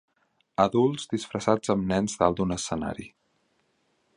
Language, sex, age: Catalan, male, 30-39